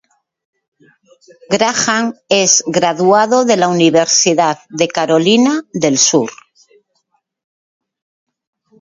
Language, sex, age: Spanish, female, 50-59